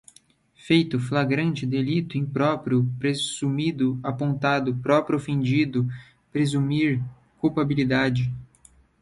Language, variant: Portuguese, Portuguese (Brasil)